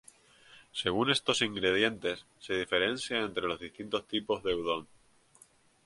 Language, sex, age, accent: Spanish, male, 19-29, España: Islas Canarias